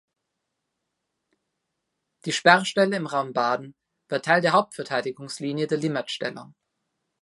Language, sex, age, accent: German, male, under 19, Österreichisches Deutsch